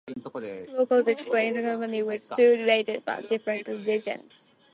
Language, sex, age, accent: English, female, under 19, United States English